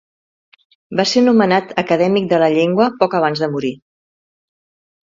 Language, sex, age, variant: Catalan, female, 50-59, Central